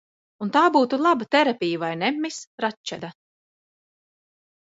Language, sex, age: Latvian, female, 40-49